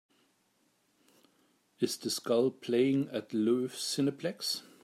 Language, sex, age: English, male, 50-59